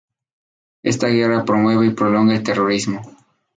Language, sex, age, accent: Spanish, male, 19-29, México